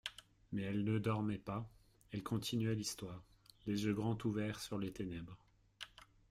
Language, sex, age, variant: French, male, 30-39, Français de métropole